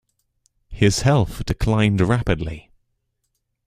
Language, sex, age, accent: English, male, under 19, England English